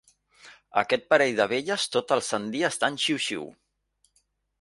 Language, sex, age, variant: Catalan, male, 40-49, Central